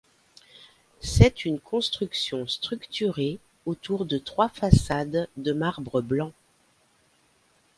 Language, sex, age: French, female, 50-59